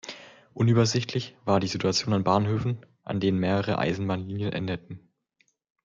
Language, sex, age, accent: German, male, 19-29, Deutschland Deutsch